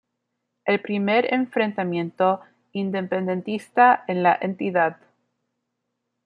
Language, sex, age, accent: Spanish, female, 19-29, México